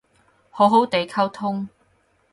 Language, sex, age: Cantonese, female, 19-29